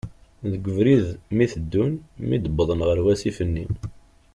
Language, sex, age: Kabyle, male, 40-49